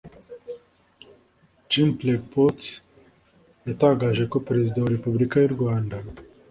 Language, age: Kinyarwanda, 30-39